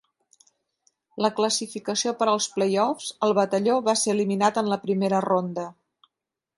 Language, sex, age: Catalan, female, 60-69